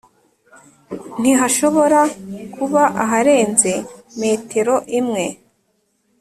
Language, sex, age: Kinyarwanda, female, 19-29